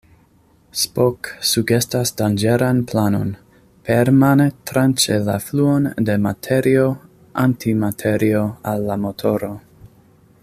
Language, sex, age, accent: Esperanto, male, 30-39, Internacia